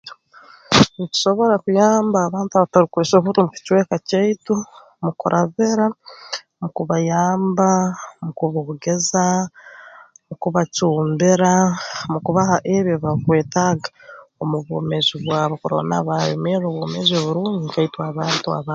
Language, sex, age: Tooro, female, 19-29